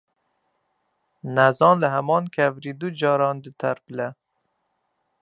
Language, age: Kurdish, 19-29